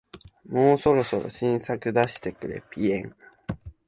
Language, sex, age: Japanese, male, 19-29